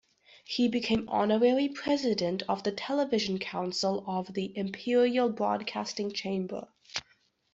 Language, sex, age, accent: English, female, under 19, Canadian English